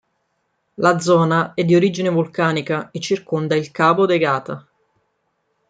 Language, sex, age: Italian, female, 30-39